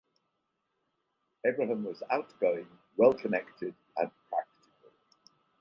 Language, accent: English, England English